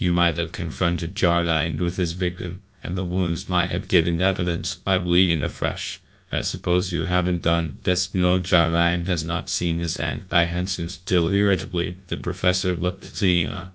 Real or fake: fake